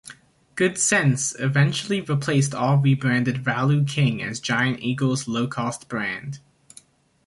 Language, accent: English, United States English